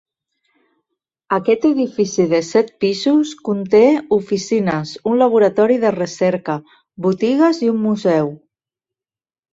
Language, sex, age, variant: Catalan, female, 50-59, Central